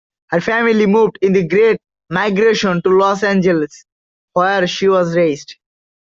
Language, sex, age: English, male, under 19